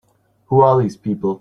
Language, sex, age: English, male, 30-39